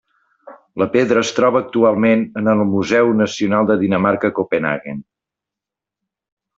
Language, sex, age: Catalan, male, 50-59